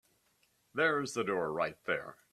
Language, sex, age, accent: English, male, 70-79, United States English